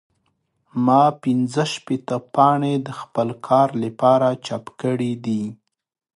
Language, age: Pashto, 19-29